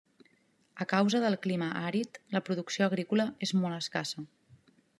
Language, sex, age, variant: Catalan, female, 30-39, Central